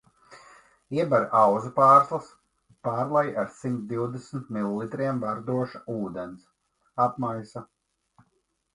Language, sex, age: Latvian, male, 40-49